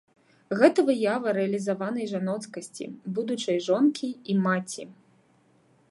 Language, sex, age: Belarusian, female, 30-39